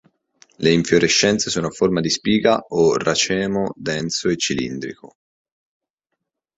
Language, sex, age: Italian, male, 19-29